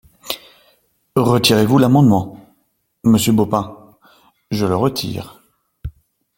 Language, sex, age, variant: French, male, 50-59, Français de métropole